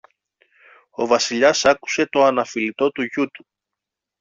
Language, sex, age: Greek, male, 40-49